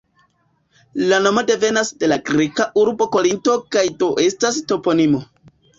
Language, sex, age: Esperanto, male, 19-29